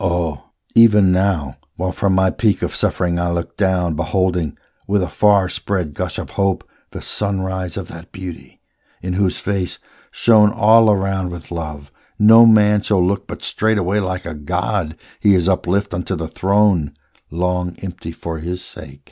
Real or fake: real